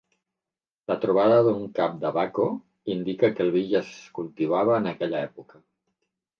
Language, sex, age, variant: Catalan, male, 50-59, Central